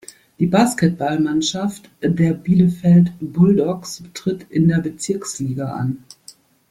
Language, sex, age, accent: German, female, 50-59, Deutschland Deutsch